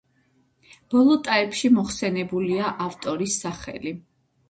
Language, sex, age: Georgian, female, 30-39